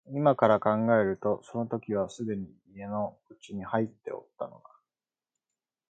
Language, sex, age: Japanese, male, 19-29